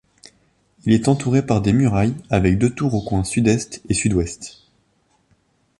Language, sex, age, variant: French, male, under 19, Français de métropole